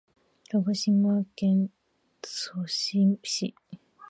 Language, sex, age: Japanese, female, 19-29